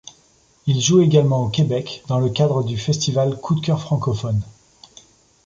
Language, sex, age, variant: French, male, 30-39, Français de métropole